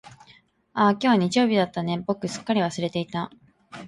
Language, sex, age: Japanese, female, 19-29